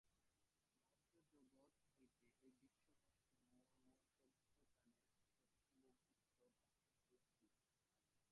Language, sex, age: Bengali, male, under 19